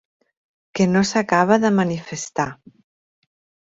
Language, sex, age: Catalan, female, 40-49